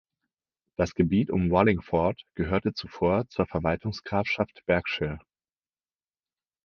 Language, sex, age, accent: German, male, 19-29, Deutschland Deutsch